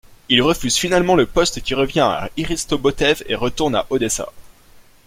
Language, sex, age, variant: French, male, 19-29, Français de métropole